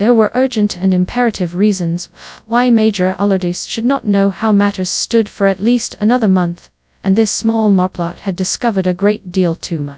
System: TTS, FastPitch